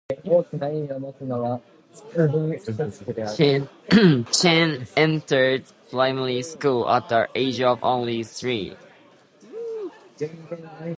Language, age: English, 19-29